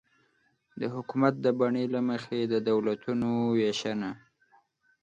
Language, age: Pashto, 19-29